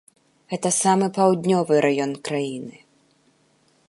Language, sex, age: Belarusian, female, 19-29